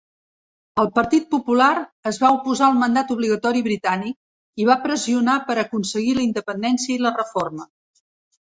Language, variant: Catalan, Central